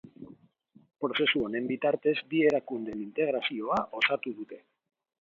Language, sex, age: Basque, male, 30-39